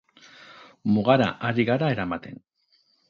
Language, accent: Basque, Mendebalekoa (Araba, Bizkaia, Gipuzkoako mendebaleko herri batzuk)